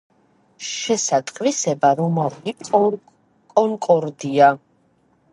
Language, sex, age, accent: Georgian, female, 19-29, ჩვეულებრივი